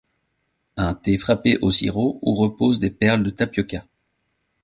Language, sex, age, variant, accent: French, male, 40-49, Français d'Europe, Français de Belgique